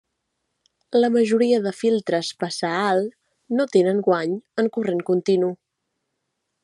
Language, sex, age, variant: Catalan, female, 19-29, Central